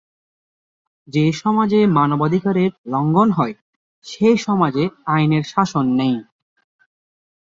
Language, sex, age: Bengali, male, 19-29